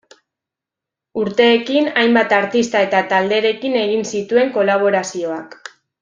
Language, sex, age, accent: Basque, female, 19-29, Mendebalekoa (Araba, Bizkaia, Gipuzkoako mendebaleko herri batzuk)